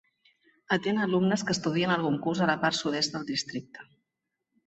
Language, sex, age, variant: Catalan, female, 50-59, Central